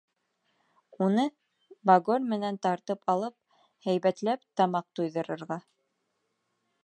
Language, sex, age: Bashkir, female, 19-29